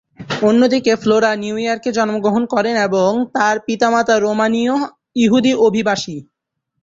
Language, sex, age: Bengali, male, 19-29